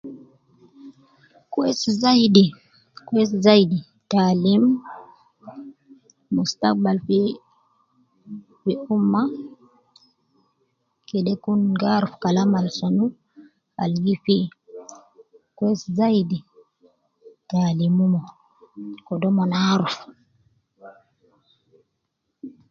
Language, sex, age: Nubi, female, 30-39